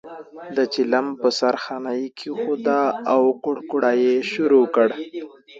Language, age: Pashto, 19-29